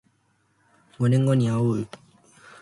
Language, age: Japanese, 19-29